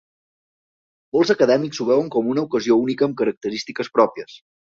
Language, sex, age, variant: Catalan, male, 30-39, Central